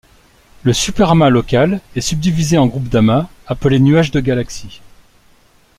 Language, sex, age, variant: French, male, 40-49, Français de métropole